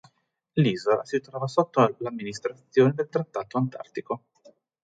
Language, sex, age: Italian, male, 19-29